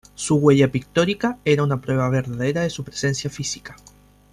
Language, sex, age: Spanish, male, 19-29